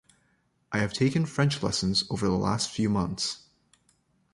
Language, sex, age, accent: English, male, 30-39, Canadian English